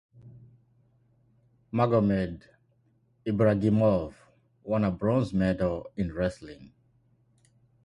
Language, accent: English, Kenyan English